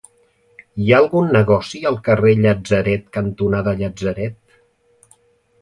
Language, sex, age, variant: Catalan, male, 50-59, Central